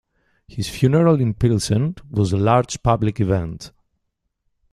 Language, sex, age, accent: English, male, 40-49, Canadian English